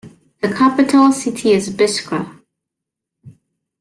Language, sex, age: English, female, 30-39